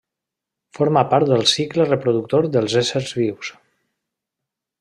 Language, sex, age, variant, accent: Catalan, male, 30-39, Valencià meridional, valencià